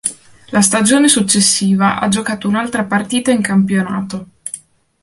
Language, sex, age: Italian, female, 19-29